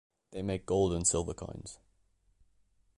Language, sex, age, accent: English, male, under 19, England English